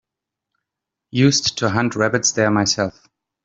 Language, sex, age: English, male, 40-49